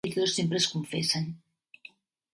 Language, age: Catalan, 60-69